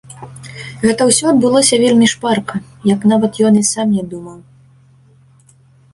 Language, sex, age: Belarusian, female, 19-29